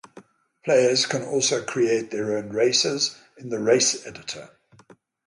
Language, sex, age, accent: English, male, 70-79, England English; Southern African (South Africa, Zimbabwe, Namibia)